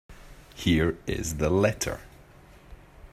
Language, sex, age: English, male, 30-39